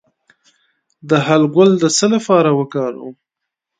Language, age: Pashto, 30-39